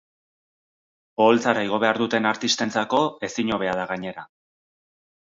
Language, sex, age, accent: Basque, male, 30-39, Erdialdekoa edo Nafarra (Gipuzkoa, Nafarroa)